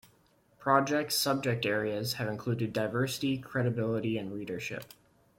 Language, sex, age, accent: English, male, 19-29, United States English